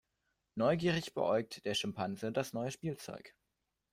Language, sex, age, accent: German, male, under 19, Deutschland Deutsch